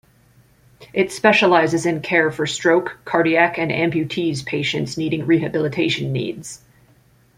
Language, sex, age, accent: English, female, 19-29, United States English